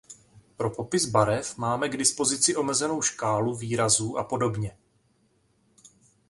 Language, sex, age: Czech, male, 40-49